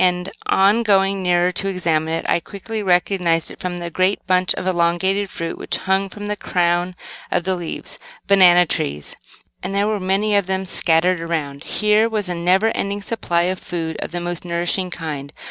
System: none